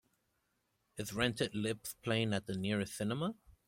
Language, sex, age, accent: English, male, 19-29, United States English